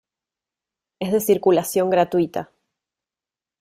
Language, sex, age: Spanish, female, 30-39